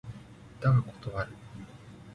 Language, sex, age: Japanese, male, 19-29